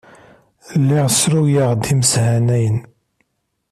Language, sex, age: Kabyle, male, 30-39